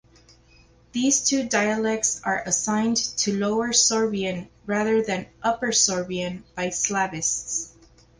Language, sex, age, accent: English, female, 40-49, United States English